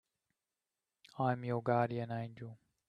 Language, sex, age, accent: English, male, 30-39, Australian English